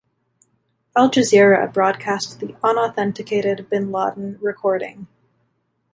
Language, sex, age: English, female, 19-29